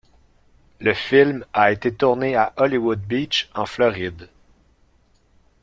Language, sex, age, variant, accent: French, male, 30-39, Français d'Amérique du Nord, Français du Canada